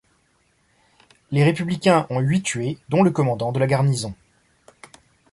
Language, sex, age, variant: French, male, 19-29, Français de métropole